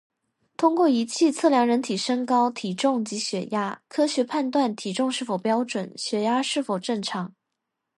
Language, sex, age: Chinese, female, 19-29